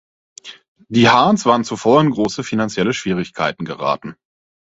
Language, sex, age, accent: German, male, 19-29, Deutschland Deutsch